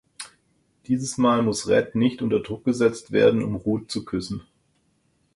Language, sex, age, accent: German, male, 50-59, Deutschland Deutsch